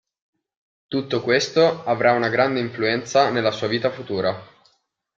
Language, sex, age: Italian, male, 19-29